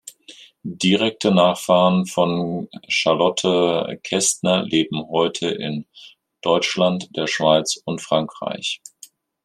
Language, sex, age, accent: German, male, 50-59, Deutschland Deutsch